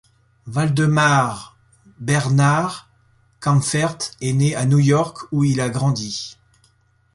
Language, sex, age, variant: French, male, 50-59, Français de métropole